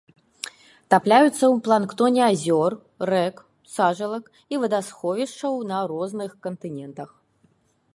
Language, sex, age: Belarusian, female, 30-39